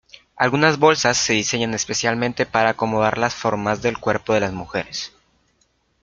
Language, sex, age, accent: Spanish, male, 30-39, México